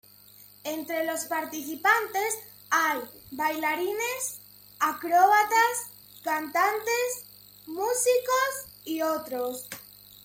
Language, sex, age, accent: Spanish, female, under 19, España: Centro-Sur peninsular (Madrid, Toledo, Castilla-La Mancha)